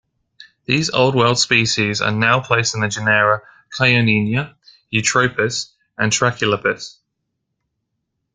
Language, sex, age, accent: English, male, 19-29, England English